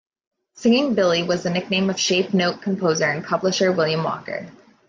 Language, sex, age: English, female, 30-39